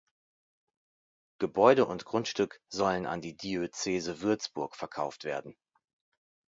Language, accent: German, Deutschland Deutsch